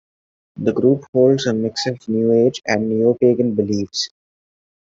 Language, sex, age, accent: English, male, 19-29, India and South Asia (India, Pakistan, Sri Lanka)